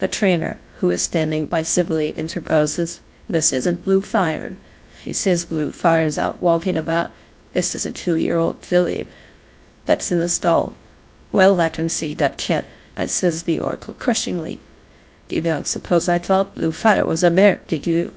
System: TTS, GlowTTS